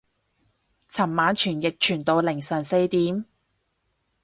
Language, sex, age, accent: Cantonese, female, 30-39, 广州音